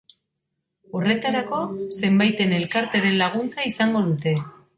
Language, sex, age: Basque, female, 40-49